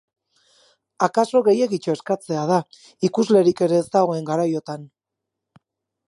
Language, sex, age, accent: Basque, female, 40-49, Erdialdekoa edo Nafarra (Gipuzkoa, Nafarroa)